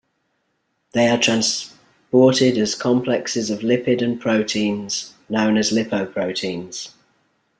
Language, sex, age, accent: English, male, 40-49, England English